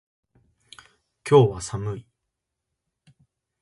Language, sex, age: Japanese, male, under 19